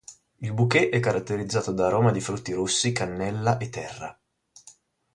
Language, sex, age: Italian, male, 30-39